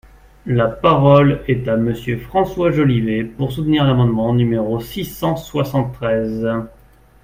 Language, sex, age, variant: French, male, 30-39, Français de métropole